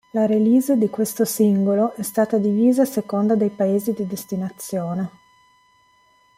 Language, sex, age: Italian, female, 40-49